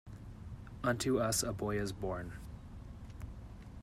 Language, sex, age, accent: English, male, 30-39, United States English